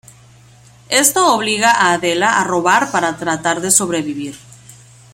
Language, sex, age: Spanish, female, 30-39